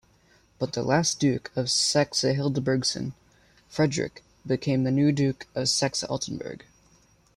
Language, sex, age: English, male, under 19